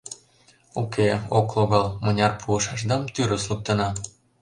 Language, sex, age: Mari, male, 19-29